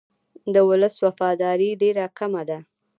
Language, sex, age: Pashto, female, 19-29